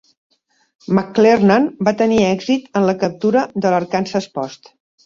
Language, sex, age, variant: Catalan, female, 60-69, Central